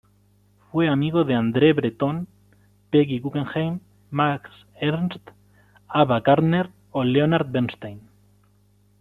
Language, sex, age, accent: Spanish, male, 19-29, España: Centro-Sur peninsular (Madrid, Toledo, Castilla-La Mancha)